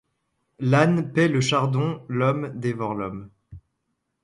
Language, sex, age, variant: French, male, 19-29, Français de métropole